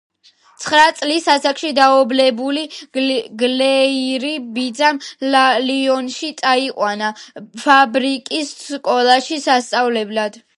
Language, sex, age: Georgian, female, under 19